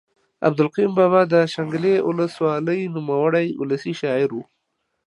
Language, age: Pashto, 30-39